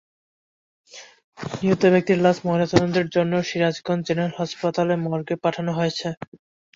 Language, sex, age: Bengali, male, 19-29